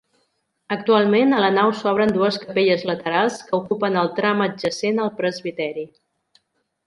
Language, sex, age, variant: Catalan, female, 40-49, Central